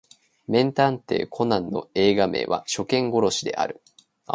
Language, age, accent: Japanese, 19-29, 標準語